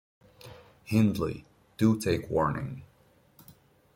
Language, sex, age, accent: English, male, 19-29, United States English